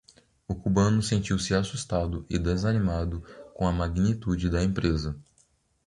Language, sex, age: Portuguese, male, 19-29